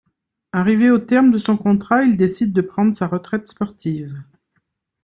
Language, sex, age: French, female, 50-59